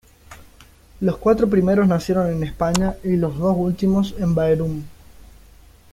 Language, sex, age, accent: Spanish, male, under 19, Rioplatense: Argentina, Uruguay, este de Bolivia, Paraguay